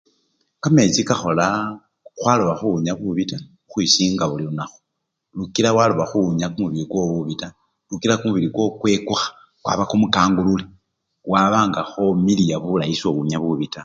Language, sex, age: Luyia, male, 60-69